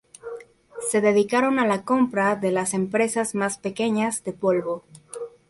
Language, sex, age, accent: Spanish, female, 19-29, México